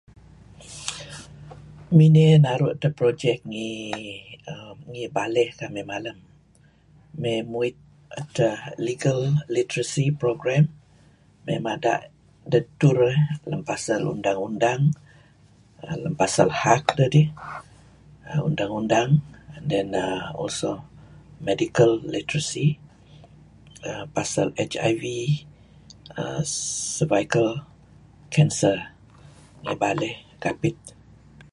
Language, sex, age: Kelabit, female, 60-69